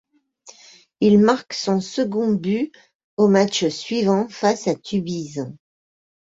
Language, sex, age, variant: French, female, 50-59, Français de métropole